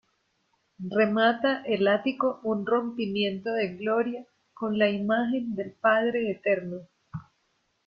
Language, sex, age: Spanish, female, 30-39